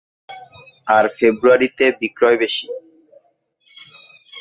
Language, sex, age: Bengali, male, 19-29